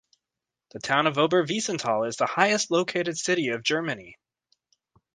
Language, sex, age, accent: English, male, 30-39, United States English